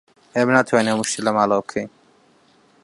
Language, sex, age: Central Kurdish, male, 19-29